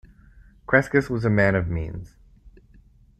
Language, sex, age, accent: English, male, 30-39, Canadian English